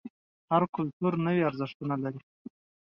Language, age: Pashto, 19-29